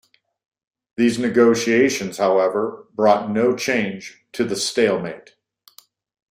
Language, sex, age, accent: English, male, 50-59, United States English